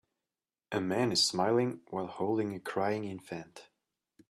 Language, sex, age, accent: English, male, 19-29, United States English